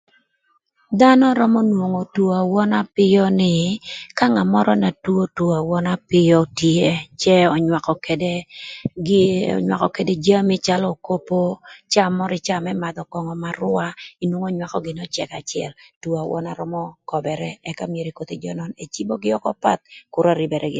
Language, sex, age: Thur, female, 50-59